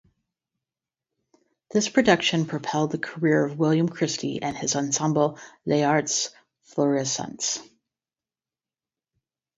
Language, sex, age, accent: English, female, 50-59, United States English; Midwestern